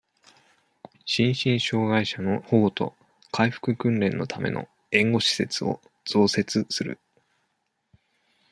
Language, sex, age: Japanese, male, 19-29